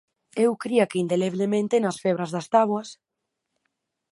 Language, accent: Galician, Normativo (estándar)